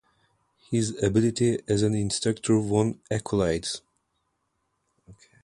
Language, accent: English, United States English; Turkish English